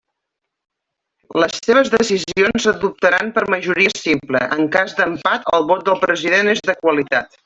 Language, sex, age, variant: Catalan, female, 40-49, Central